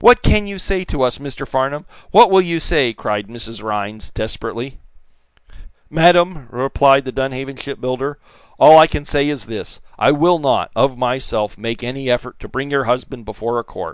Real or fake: real